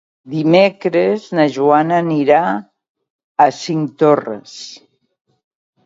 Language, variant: Catalan, Septentrional